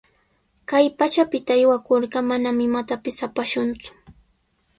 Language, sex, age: Sihuas Ancash Quechua, female, 30-39